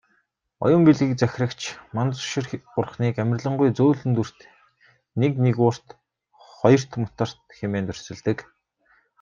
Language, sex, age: Mongolian, male, 19-29